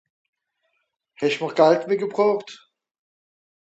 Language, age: Swiss German, 50-59